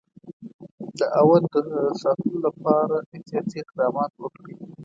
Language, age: Pashto, 19-29